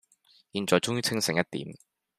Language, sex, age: Cantonese, male, 19-29